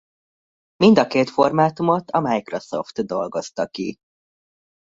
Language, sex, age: Hungarian, male, under 19